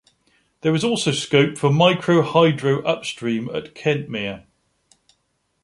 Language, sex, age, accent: English, male, 50-59, England English